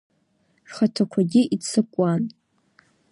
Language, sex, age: Abkhazian, female, 30-39